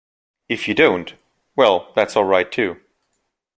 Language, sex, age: English, male, 19-29